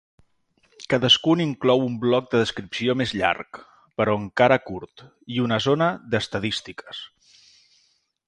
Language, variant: Catalan, Central